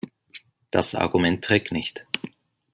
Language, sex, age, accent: German, male, 19-29, Schweizerdeutsch